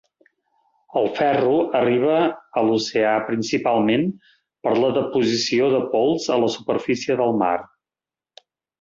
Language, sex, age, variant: Catalan, male, 50-59, Central